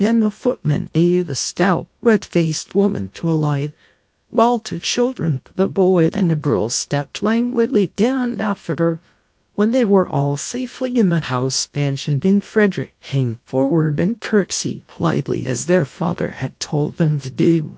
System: TTS, GlowTTS